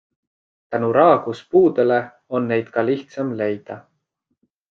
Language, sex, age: Estonian, male, 30-39